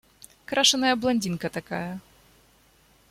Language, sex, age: Russian, female, 19-29